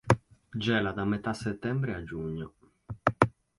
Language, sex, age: Italian, male, 19-29